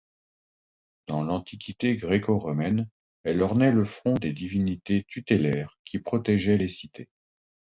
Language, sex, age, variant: French, male, 50-59, Français de métropole